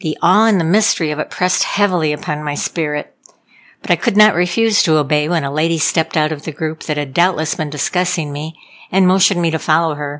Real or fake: real